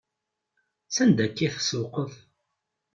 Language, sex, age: Kabyle, male, 19-29